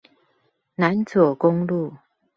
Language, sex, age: Chinese, female, 50-59